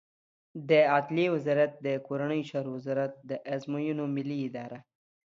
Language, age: Pashto, 19-29